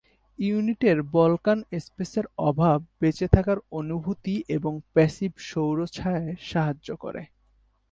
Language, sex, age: Bengali, male, 19-29